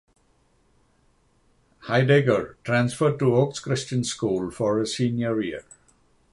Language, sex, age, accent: English, male, 50-59, United States English; England English